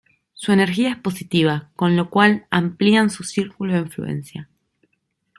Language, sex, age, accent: Spanish, female, 19-29, Rioplatense: Argentina, Uruguay, este de Bolivia, Paraguay